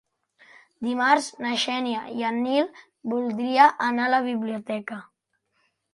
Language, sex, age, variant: Catalan, male, 40-49, Central